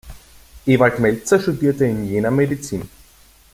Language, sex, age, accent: German, male, 19-29, Österreichisches Deutsch